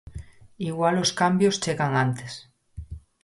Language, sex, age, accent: Galician, female, 30-39, Normativo (estándar)